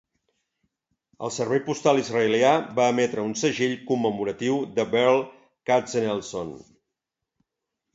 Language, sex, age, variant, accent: Catalan, male, 50-59, Central, central